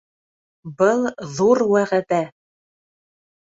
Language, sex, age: Bashkir, female, 30-39